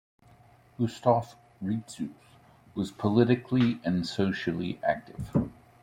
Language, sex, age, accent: English, male, 40-49, United States English